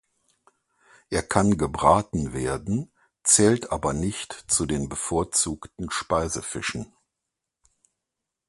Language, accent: German, Deutschland Deutsch